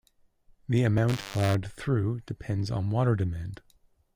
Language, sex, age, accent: English, male, 30-39, Canadian English